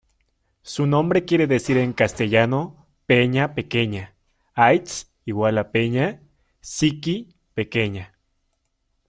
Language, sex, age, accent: Spanish, male, 19-29, México